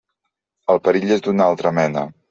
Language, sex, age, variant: Catalan, male, 50-59, Central